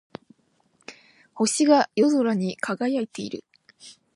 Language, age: Japanese, 19-29